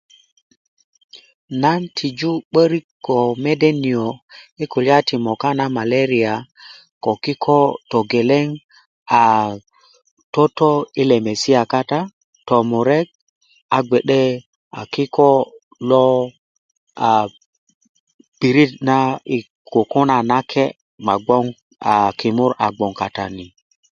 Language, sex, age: Kuku, male, 30-39